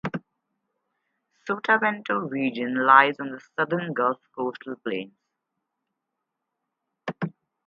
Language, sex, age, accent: English, male, under 19, India and South Asia (India, Pakistan, Sri Lanka)